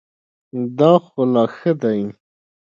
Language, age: Pashto, 19-29